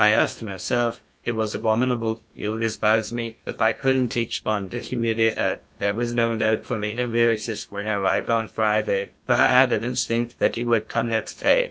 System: TTS, GlowTTS